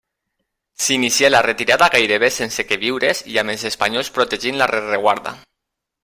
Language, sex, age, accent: Catalan, male, 40-49, valencià